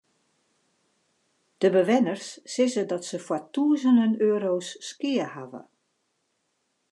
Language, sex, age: Western Frisian, female, 50-59